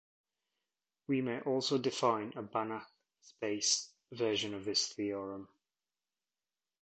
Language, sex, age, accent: English, male, 30-39, England English